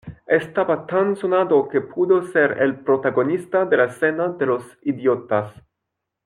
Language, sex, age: Spanish, male, 19-29